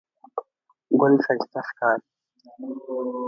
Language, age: Pashto, under 19